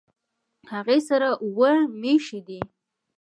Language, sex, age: Pashto, female, 19-29